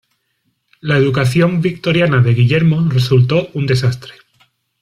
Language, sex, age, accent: Spanish, male, 40-49, España: Sur peninsular (Andalucia, Extremadura, Murcia)